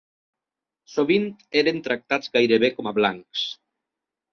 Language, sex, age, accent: Catalan, male, 19-29, valencià